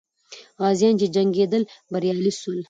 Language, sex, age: Pashto, female, 30-39